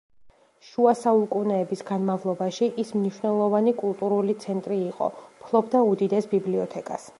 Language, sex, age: Georgian, female, 19-29